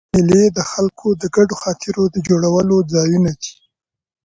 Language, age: Pashto, 19-29